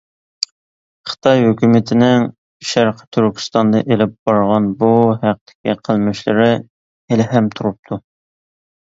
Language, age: Uyghur, 30-39